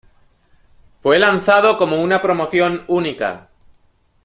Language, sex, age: Spanish, male, 40-49